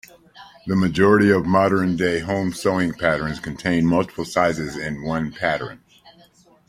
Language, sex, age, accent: English, male, 60-69, United States English